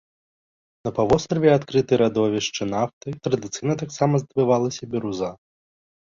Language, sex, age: Belarusian, male, 19-29